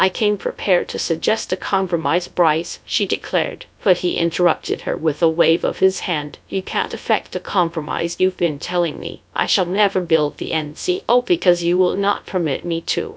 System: TTS, GradTTS